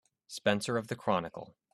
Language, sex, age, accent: English, male, 19-29, United States English